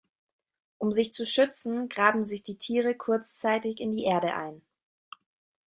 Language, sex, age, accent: German, female, 19-29, Deutschland Deutsch